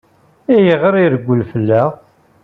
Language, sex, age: Kabyle, male, 40-49